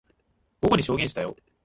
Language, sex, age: Japanese, male, 19-29